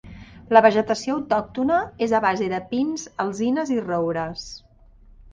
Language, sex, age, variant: Catalan, female, 50-59, Central